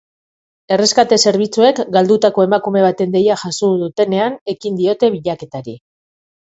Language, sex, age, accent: Basque, female, 50-59, Mendebalekoa (Araba, Bizkaia, Gipuzkoako mendebaleko herri batzuk)